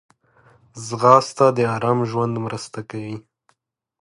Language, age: Pashto, 19-29